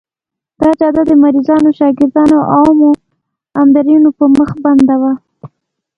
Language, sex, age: Pashto, female, 19-29